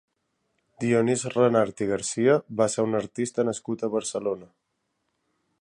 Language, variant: Catalan, Balear